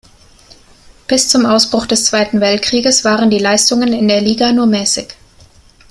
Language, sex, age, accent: German, female, 19-29, Deutschland Deutsch